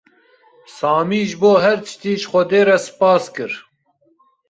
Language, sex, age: Kurdish, male, 30-39